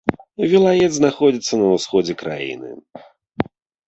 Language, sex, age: Belarusian, male, 30-39